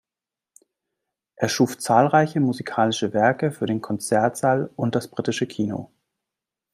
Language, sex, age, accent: German, male, 30-39, Deutschland Deutsch